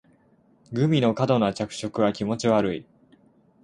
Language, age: Japanese, 19-29